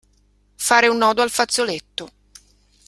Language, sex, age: Italian, female, 50-59